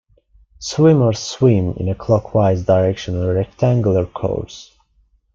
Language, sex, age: English, male, 19-29